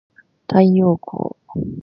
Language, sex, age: Japanese, female, 19-29